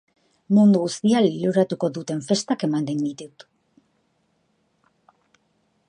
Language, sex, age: Basque, female, 50-59